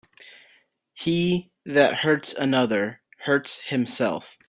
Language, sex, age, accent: English, male, 19-29, United States English